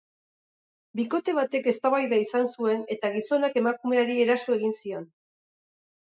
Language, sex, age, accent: Basque, female, 40-49, Erdialdekoa edo Nafarra (Gipuzkoa, Nafarroa)